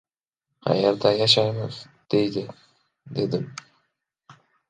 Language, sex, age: Uzbek, male, under 19